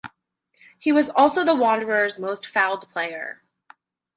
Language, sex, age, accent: English, female, 19-29, United States English